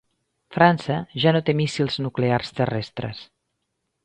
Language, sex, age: Catalan, female, 50-59